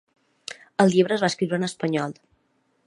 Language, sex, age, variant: Catalan, female, 30-39, Balear